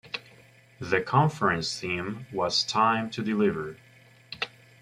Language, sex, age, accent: English, male, 19-29, United States English